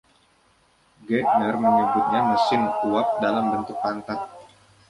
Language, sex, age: Indonesian, male, 19-29